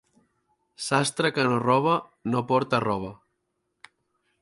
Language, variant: Catalan, Central